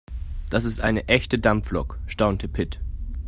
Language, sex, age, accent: German, male, under 19, Deutschland Deutsch